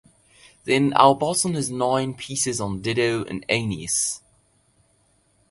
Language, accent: English, England English